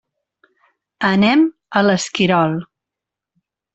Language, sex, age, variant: Catalan, female, 40-49, Central